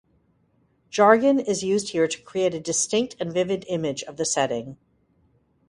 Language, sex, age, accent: English, female, 60-69, United States English